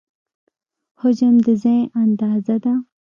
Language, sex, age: Pashto, female, 19-29